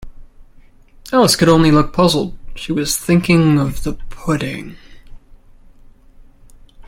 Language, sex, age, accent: English, male, 19-29, United States English